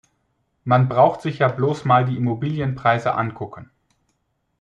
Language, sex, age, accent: German, male, 40-49, Deutschland Deutsch